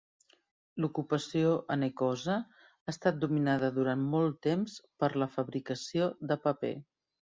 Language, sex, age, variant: Catalan, female, 50-59, Central